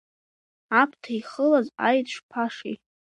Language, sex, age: Abkhazian, female, 19-29